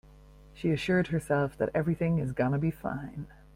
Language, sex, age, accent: English, female, 50-59, Irish English